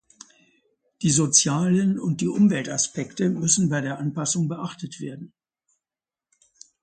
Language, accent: German, Deutschland Deutsch